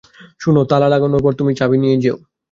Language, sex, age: Bengali, male, 19-29